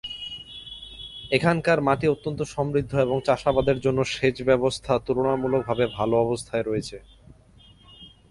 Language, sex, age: Bengali, male, 19-29